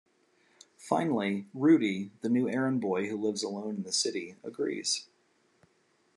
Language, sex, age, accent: English, male, 40-49, United States English